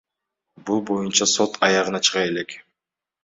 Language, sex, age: Kyrgyz, male, 19-29